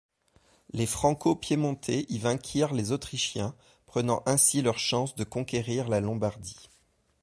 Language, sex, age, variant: French, male, 30-39, Français de métropole